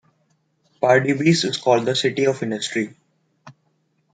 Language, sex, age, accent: English, male, 19-29, India and South Asia (India, Pakistan, Sri Lanka)